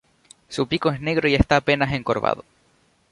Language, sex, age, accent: Spanish, male, 19-29, España: Islas Canarias